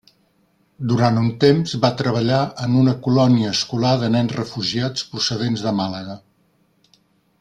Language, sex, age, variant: Catalan, male, 60-69, Central